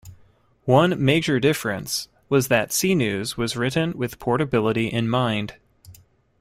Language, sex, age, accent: English, male, 19-29, United States English